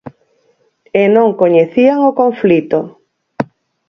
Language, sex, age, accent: Galician, female, 50-59, Normativo (estándar)